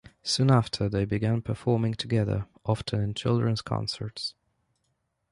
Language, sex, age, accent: English, male, 19-29, England English